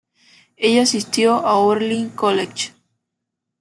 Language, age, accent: Spanish, 19-29, Caribe: Cuba, Venezuela, Puerto Rico, República Dominicana, Panamá, Colombia caribeña, México caribeño, Costa del golfo de México